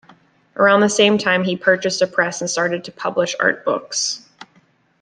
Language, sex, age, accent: English, female, 19-29, United States English